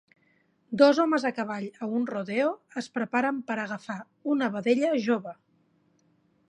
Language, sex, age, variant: Catalan, female, 30-39, Central